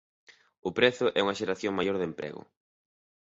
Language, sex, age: Galician, male, 30-39